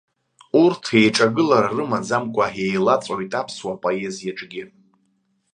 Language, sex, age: Abkhazian, male, 19-29